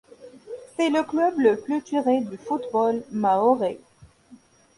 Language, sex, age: French, female, 19-29